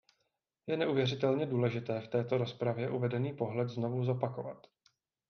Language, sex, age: Czech, male, 40-49